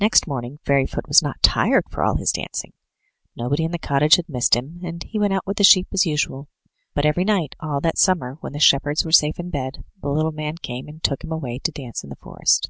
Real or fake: real